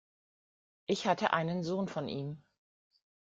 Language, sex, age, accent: German, female, 40-49, Deutschland Deutsch